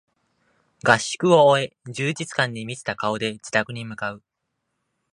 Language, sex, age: Japanese, male, 19-29